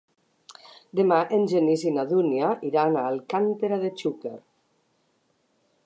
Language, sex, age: Catalan, female, 60-69